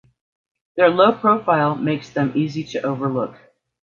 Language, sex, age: English, female, 50-59